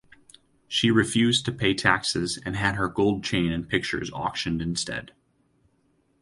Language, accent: English, United States English